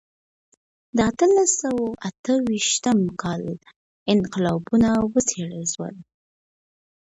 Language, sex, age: Pashto, female, 19-29